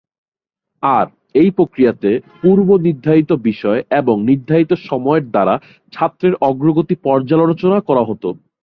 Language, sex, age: Bengali, male, 19-29